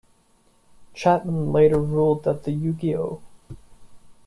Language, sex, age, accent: English, male, 19-29, United States English